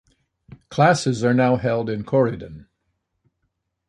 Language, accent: English, Canadian English